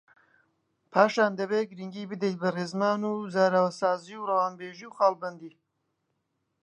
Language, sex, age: Central Kurdish, male, 19-29